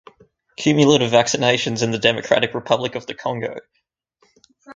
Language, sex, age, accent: English, male, 19-29, Australian English